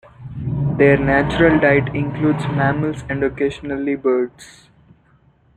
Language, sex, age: English, male, 19-29